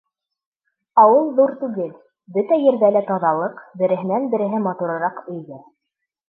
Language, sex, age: Bashkir, female, 19-29